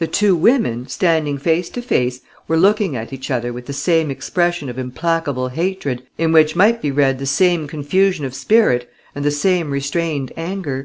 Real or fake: real